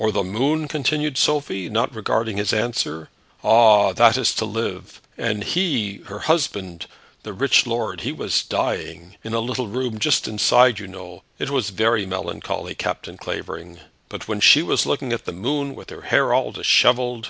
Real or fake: real